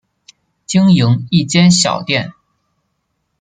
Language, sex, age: Chinese, male, 30-39